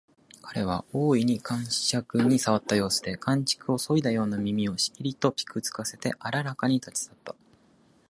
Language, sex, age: Japanese, male, 19-29